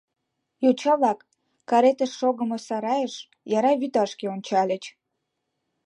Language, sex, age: Mari, female, under 19